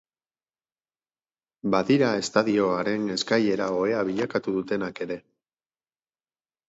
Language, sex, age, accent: Basque, male, 30-39, Batua